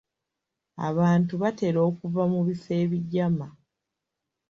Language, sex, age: Ganda, female, 19-29